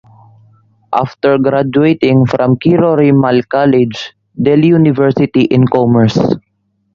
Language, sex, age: English, male, under 19